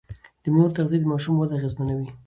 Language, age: Pashto, 19-29